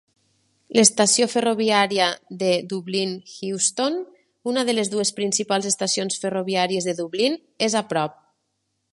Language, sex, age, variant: Catalan, female, 30-39, Nord-Occidental